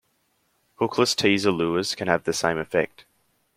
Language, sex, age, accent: English, male, under 19, Australian English